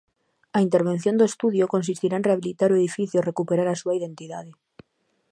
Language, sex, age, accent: Galician, female, 19-29, Normativo (estándar)